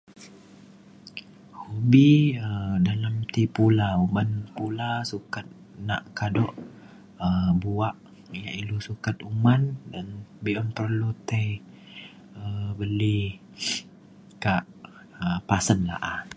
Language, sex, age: Mainstream Kenyah, male, 19-29